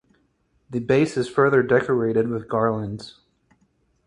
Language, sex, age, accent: English, male, 30-39, United States English